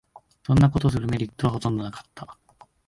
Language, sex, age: Japanese, male, 19-29